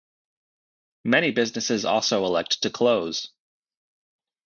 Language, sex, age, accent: English, male, 30-39, United States English